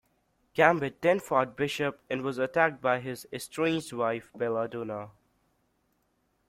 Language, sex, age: English, male, under 19